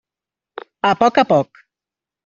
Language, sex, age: Catalan, female, 50-59